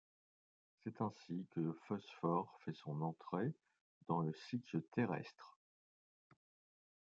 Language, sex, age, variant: French, male, 40-49, Français de métropole